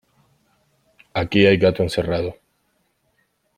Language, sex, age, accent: Spanish, male, 19-29, América central